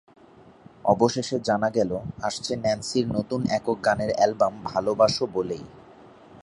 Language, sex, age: Bengali, male, 19-29